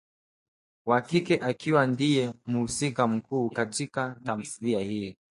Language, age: Swahili, 19-29